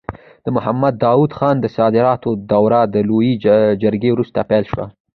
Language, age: Pashto, under 19